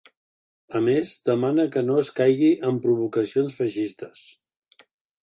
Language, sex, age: Catalan, male, 70-79